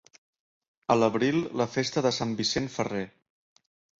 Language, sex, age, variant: Catalan, male, 19-29, Central